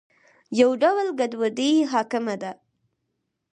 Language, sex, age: Pashto, female, under 19